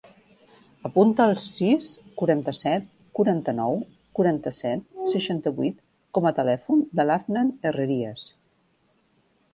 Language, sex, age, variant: Catalan, female, 40-49, Central